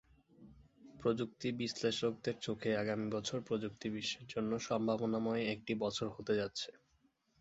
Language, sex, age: Bengali, male, 19-29